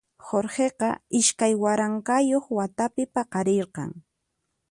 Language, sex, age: Puno Quechua, female, 19-29